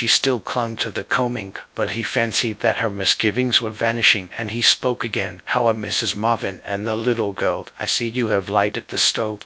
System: TTS, GradTTS